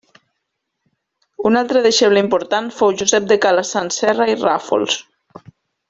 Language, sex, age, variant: Catalan, female, 40-49, Nord-Occidental